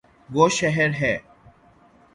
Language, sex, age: Urdu, male, 19-29